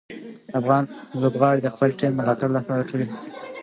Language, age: Pashto, 19-29